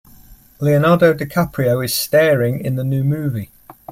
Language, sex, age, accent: English, male, 50-59, England English